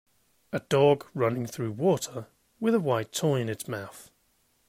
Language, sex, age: English, male, 19-29